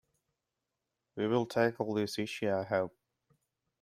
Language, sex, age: English, male, 19-29